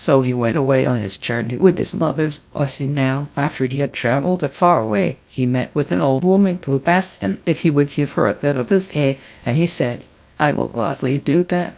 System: TTS, GlowTTS